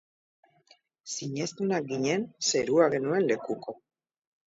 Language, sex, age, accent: Basque, female, 30-39, Mendebalekoa (Araba, Bizkaia, Gipuzkoako mendebaleko herri batzuk)